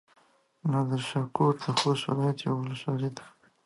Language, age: Pashto, 19-29